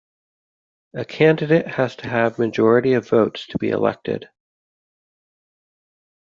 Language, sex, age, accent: English, male, 40-49, United States English